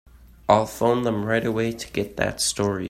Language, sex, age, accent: English, male, under 19, United States English